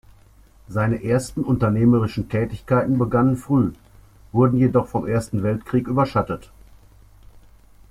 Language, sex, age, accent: German, male, 50-59, Deutschland Deutsch